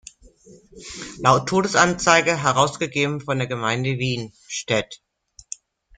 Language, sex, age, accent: German, female, 50-59, Deutschland Deutsch